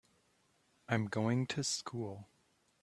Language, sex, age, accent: English, male, 19-29, United States English